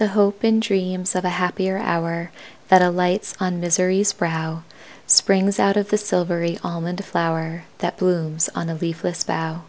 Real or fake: real